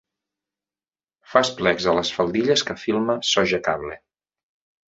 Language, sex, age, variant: Catalan, male, 30-39, Central